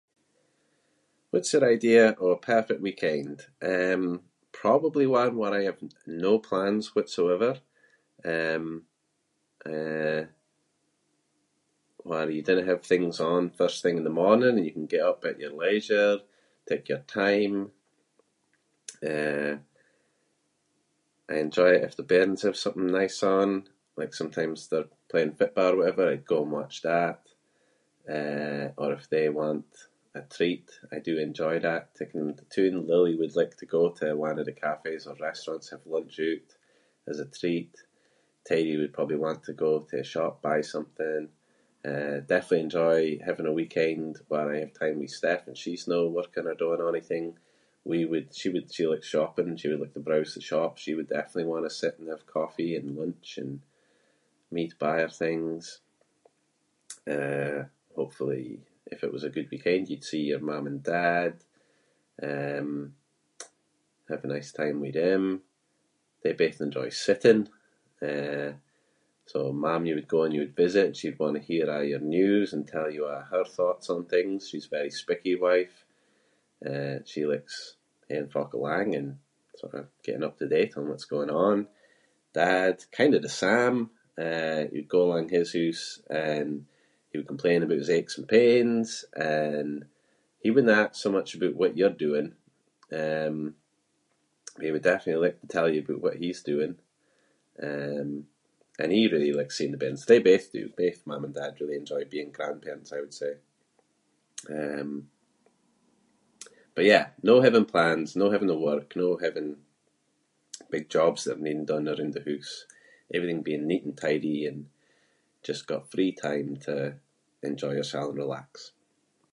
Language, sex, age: Scots, male, 30-39